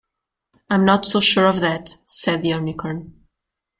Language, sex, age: English, female, 19-29